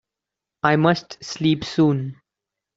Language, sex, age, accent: English, male, under 19, India and South Asia (India, Pakistan, Sri Lanka)